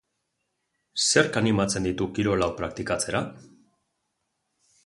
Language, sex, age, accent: Basque, male, 40-49, Mendebalekoa (Araba, Bizkaia, Gipuzkoako mendebaleko herri batzuk)